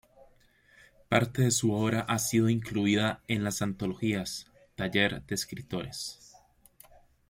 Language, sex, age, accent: Spanish, male, 19-29, América central